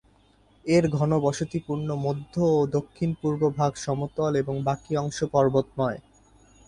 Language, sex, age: Bengali, male, 19-29